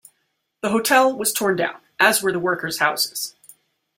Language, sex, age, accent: English, female, 50-59, United States English